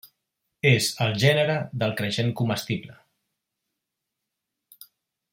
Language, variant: Catalan, Central